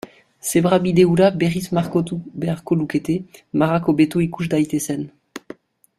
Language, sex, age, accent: Basque, male, 19-29, Nafar-lapurtarra edo Zuberotarra (Lapurdi, Nafarroa Beherea, Zuberoa)